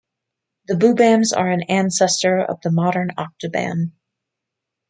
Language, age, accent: English, 19-29, United States English